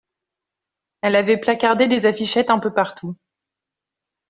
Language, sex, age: French, female, 19-29